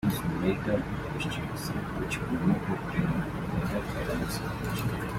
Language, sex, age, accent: English, male, 19-29, United States English